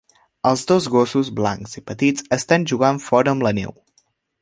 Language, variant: Catalan, Central